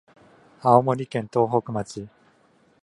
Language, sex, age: Japanese, male, 19-29